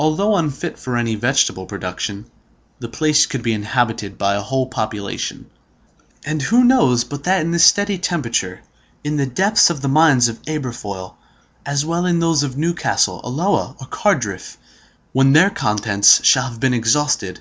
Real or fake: real